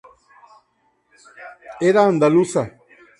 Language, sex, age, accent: Spanish, male, 50-59, México